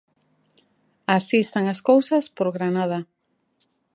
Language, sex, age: Galician, female, 40-49